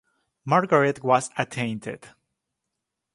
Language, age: English, 19-29